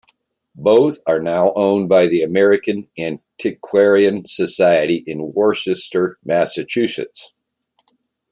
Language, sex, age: English, male, 60-69